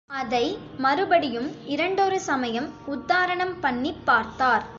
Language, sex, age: Tamil, female, under 19